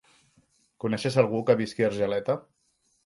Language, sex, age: Catalan, male, 40-49